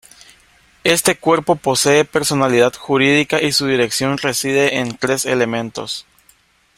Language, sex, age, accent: Spanish, male, 19-29, América central